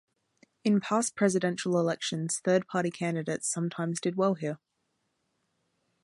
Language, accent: English, Australian English